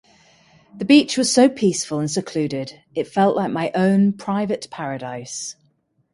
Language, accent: English, England English